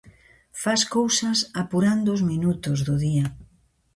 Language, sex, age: Galician, female, 60-69